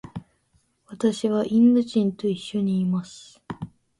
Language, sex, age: Japanese, female, 19-29